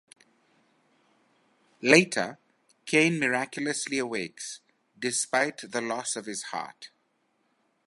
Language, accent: English, England English